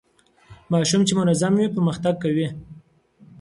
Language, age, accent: Pashto, 19-29, معیاري پښتو